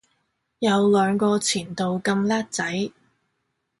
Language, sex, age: Cantonese, female, 19-29